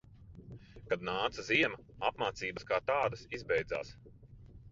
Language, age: Latvian, 30-39